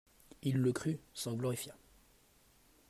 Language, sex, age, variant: French, male, 30-39, Français de métropole